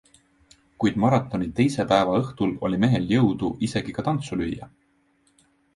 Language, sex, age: Estonian, male, 19-29